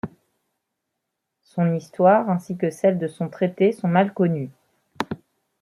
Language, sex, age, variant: French, female, 30-39, Français de métropole